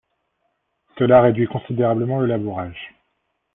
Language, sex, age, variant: French, male, 19-29, Français de métropole